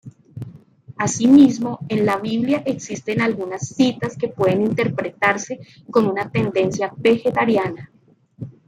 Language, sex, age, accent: Spanish, female, 30-39, Caribe: Cuba, Venezuela, Puerto Rico, República Dominicana, Panamá, Colombia caribeña, México caribeño, Costa del golfo de México